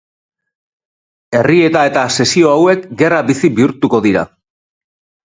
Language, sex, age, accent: Basque, male, under 19, Erdialdekoa edo Nafarra (Gipuzkoa, Nafarroa)